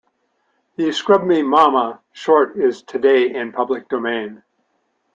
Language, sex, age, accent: English, male, 70-79, Canadian English